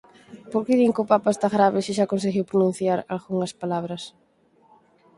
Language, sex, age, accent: Galician, female, 19-29, Atlántico (seseo e gheada)